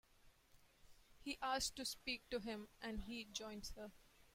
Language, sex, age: English, female, 19-29